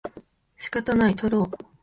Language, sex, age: Japanese, female, 19-29